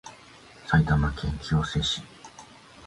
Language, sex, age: Japanese, male, 50-59